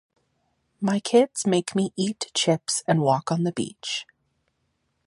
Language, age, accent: English, 19-29, United States English